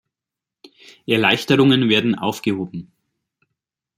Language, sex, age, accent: German, male, 30-39, Deutschland Deutsch